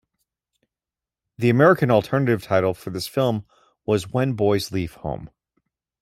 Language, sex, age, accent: English, male, 40-49, United States English